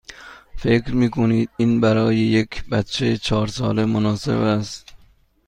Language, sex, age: Persian, male, 30-39